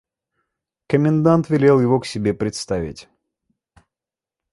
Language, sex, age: Russian, male, 30-39